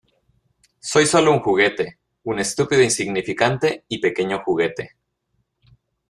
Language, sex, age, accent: Spanish, male, 19-29, México